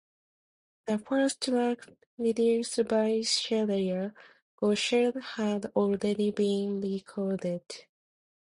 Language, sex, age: English, female, 19-29